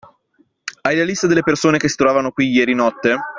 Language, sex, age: Italian, male, 19-29